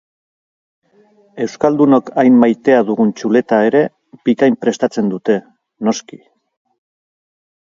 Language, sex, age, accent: Basque, male, 50-59, Erdialdekoa edo Nafarra (Gipuzkoa, Nafarroa)